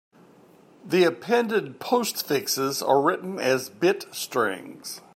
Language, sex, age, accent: English, male, 60-69, United States English